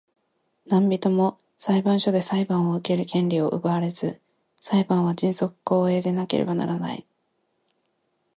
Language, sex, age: Japanese, female, 19-29